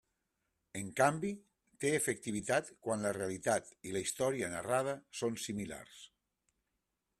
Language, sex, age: Catalan, male, 50-59